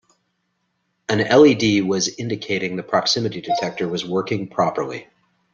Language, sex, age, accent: English, male, 40-49, United States English